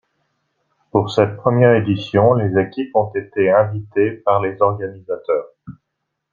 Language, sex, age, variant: French, male, 40-49, Français de métropole